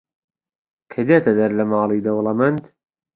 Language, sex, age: Central Kurdish, male, 30-39